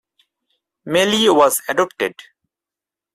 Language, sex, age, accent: English, male, 19-29, India and South Asia (India, Pakistan, Sri Lanka); bangladesh